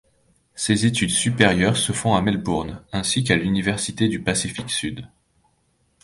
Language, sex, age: French, male, 30-39